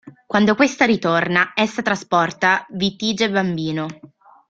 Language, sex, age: Italian, female, 19-29